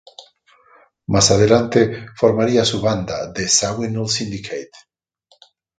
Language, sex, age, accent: Spanish, male, 50-59, Andino-Pacífico: Colombia, Perú, Ecuador, oeste de Bolivia y Venezuela andina